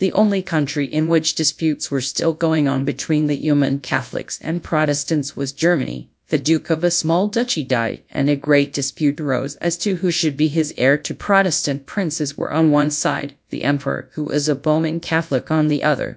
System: TTS, GradTTS